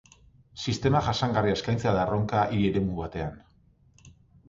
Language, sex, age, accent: Basque, male, 40-49, Erdialdekoa edo Nafarra (Gipuzkoa, Nafarroa)